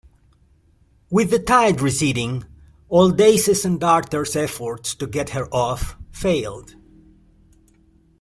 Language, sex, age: English, male, 60-69